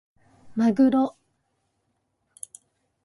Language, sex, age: Japanese, female, 50-59